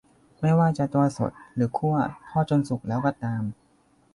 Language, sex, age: Thai, male, 19-29